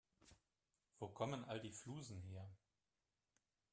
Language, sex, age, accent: German, male, 50-59, Deutschland Deutsch